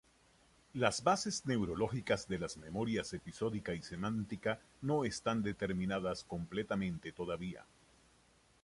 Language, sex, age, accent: Spanish, male, 60-69, Caribe: Cuba, Venezuela, Puerto Rico, República Dominicana, Panamá, Colombia caribeña, México caribeño, Costa del golfo de México